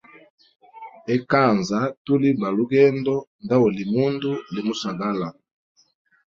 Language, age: Hemba, 40-49